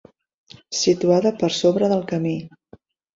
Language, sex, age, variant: Catalan, female, 40-49, Central